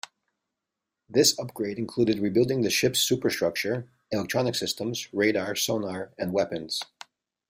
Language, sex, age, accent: English, male, 30-39, United States English